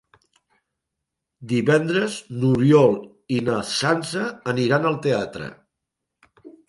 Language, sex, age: Catalan, male, 60-69